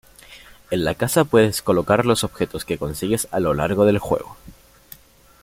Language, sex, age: Spanish, male, under 19